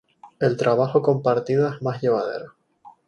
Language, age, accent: Spanish, 19-29, España: Islas Canarias